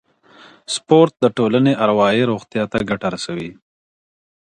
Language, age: Pashto, 30-39